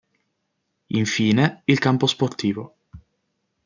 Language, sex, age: Italian, male, 19-29